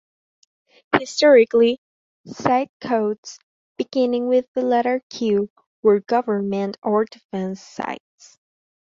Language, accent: English, United States English